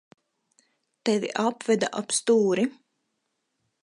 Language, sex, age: Latvian, female, 30-39